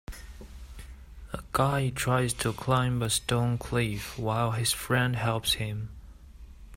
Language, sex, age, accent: English, male, 19-29, United States English